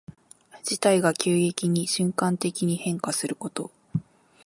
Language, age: Japanese, 19-29